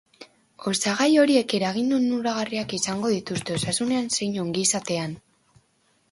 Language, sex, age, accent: Basque, female, under 19, Erdialdekoa edo Nafarra (Gipuzkoa, Nafarroa)